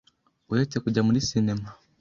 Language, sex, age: Kinyarwanda, male, 30-39